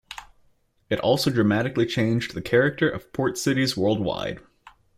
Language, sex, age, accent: English, male, 19-29, United States English